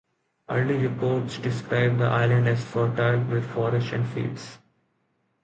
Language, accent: English, India and South Asia (India, Pakistan, Sri Lanka)